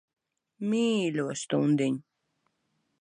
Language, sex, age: Latvian, female, 19-29